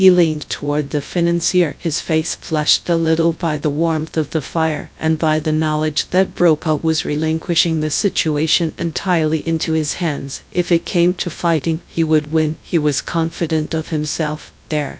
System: TTS, GradTTS